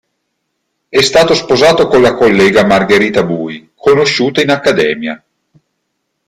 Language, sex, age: Italian, male, 40-49